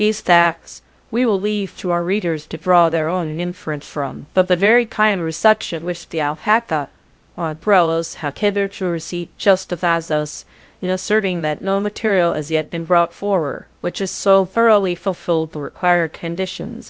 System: TTS, VITS